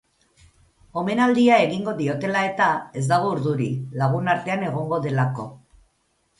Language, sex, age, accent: Basque, female, 50-59, Erdialdekoa edo Nafarra (Gipuzkoa, Nafarroa)